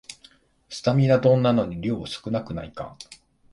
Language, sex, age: Japanese, male, 50-59